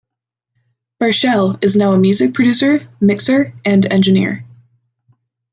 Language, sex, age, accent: English, female, 19-29, United States English